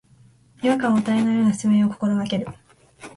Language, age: Japanese, 19-29